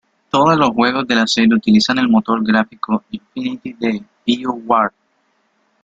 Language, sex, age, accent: Spanish, male, under 19, Caribe: Cuba, Venezuela, Puerto Rico, República Dominicana, Panamá, Colombia caribeña, México caribeño, Costa del golfo de México